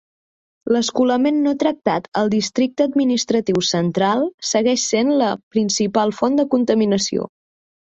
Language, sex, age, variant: Catalan, female, 19-29, Central